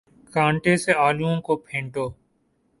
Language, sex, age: Urdu, male, 19-29